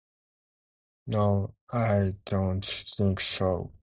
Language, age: English, 19-29